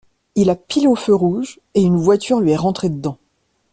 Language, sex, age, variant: French, female, 40-49, Français de métropole